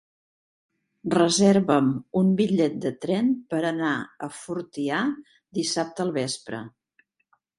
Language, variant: Catalan, Central